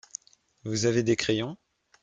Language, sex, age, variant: French, male, 30-39, Français de métropole